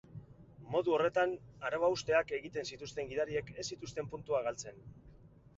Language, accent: Basque, Mendebalekoa (Araba, Bizkaia, Gipuzkoako mendebaleko herri batzuk)